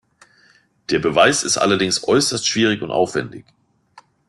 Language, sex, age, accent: German, male, 40-49, Deutschland Deutsch